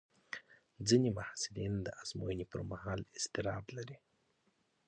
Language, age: Pashto, 19-29